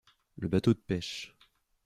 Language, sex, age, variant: French, male, 19-29, Français de métropole